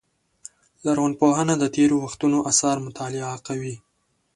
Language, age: Pashto, 19-29